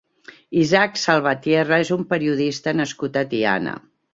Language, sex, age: Catalan, female, 50-59